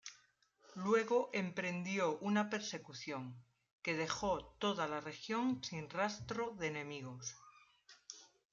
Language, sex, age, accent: Spanish, female, 50-59, España: Norte peninsular (Asturias, Castilla y León, Cantabria, País Vasco, Navarra, Aragón, La Rioja, Guadalajara, Cuenca)